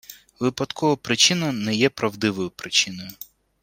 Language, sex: Ukrainian, male